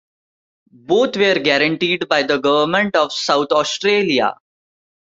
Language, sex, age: English, male, 19-29